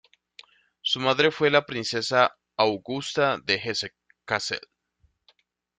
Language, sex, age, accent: Spanish, male, 30-39, Caribe: Cuba, Venezuela, Puerto Rico, República Dominicana, Panamá, Colombia caribeña, México caribeño, Costa del golfo de México